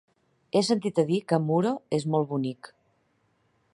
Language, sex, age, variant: Catalan, female, 40-49, Central